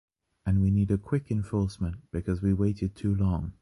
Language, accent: English, England English